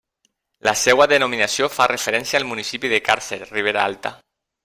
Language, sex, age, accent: Catalan, male, 40-49, valencià